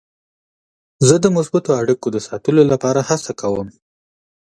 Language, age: Pashto, 19-29